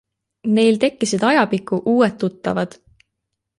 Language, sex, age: Estonian, female, 19-29